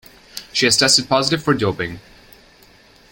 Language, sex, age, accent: English, male, 19-29, United States English